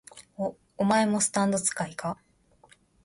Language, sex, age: Japanese, female, 30-39